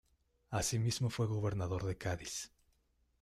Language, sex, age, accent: Spanish, male, 19-29, México